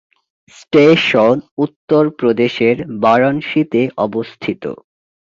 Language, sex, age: Bengali, male, 19-29